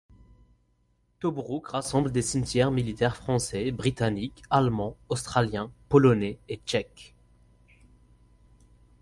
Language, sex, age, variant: French, male, 19-29, Français du nord de l'Afrique